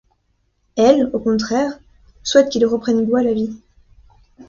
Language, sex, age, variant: French, male, 40-49, Français de métropole